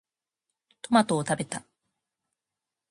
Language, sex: Japanese, female